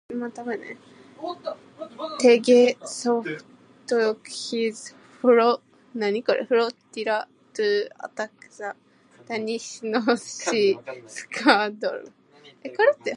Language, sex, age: English, female, under 19